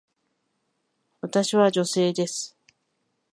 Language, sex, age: Japanese, female, 40-49